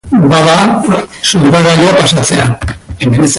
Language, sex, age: Basque, male, 60-69